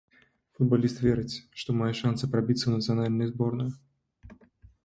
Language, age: Belarusian, 19-29